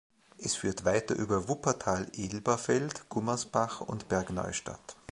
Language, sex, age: German, male, 40-49